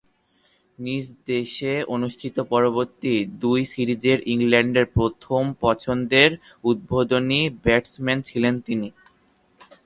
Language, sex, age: Bengali, male, under 19